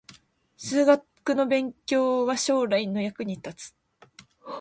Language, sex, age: Japanese, female, 19-29